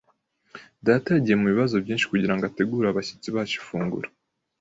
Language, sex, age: Kinyarwanda, male, 19-29